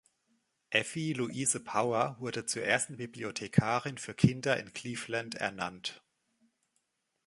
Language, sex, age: German, male, 30-39